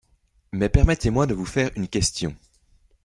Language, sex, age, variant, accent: French, male, 19-29, Français d'Europe, Français de Belgique